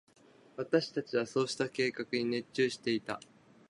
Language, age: Japanese, 30-39